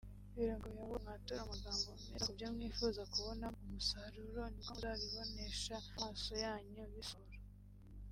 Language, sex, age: Kinyarwanda, female, 19-29